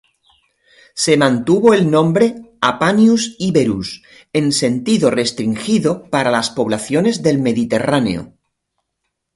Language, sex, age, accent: Spanish, male, 50-59, España: Sur peninsular (Andalucia, Extremadura, Murcia)